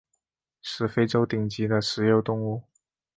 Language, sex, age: Chinese, male, 19-29